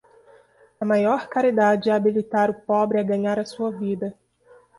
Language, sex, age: Portuguese, female, 30-39